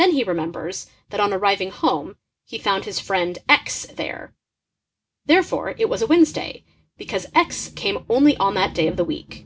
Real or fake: real